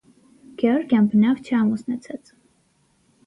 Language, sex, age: Armenian, female, under 19